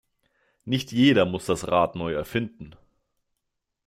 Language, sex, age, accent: German, male, 19-29, Deutschland Deutsch